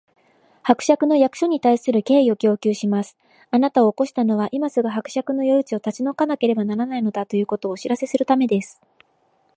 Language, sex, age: Japanese, female, 40-49